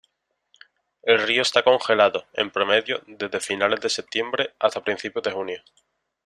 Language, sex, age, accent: Spanish, male, under 19, España: Sur peninsular (Andalucia, Extremadura, Murcia)